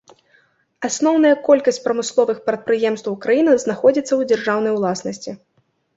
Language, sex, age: Belarusian, female, 19-29